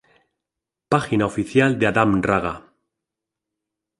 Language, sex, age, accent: Spanish, male, 40-49, España: Centro-Sur peninsular (Madrid, Toledo, Castilla-La Mancha)